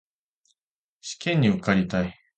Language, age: Japanese, 30-39